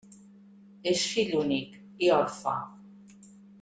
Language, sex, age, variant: Catalan, female, 50-59, Central